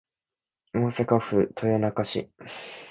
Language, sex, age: Japanese, male, 19-29